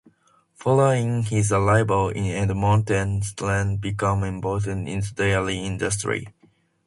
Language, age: English, under 19